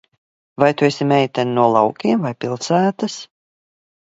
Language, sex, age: Latvian, female, 50-59